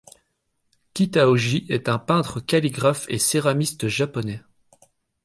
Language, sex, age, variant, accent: French, male, 30-39, Français d'Europe, Français de Belgique